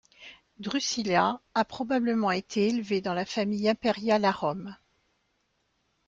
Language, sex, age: French, female, 60-69